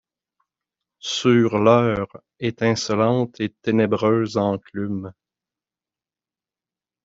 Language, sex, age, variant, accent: French, male, 30-39, Français d'Amérique du Nord, Français du Canada